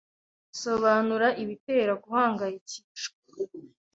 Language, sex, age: Kinyarwanda, female, 19-29